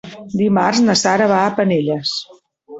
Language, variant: Catalan, Central